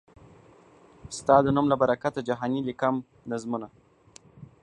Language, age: Pashto, under 19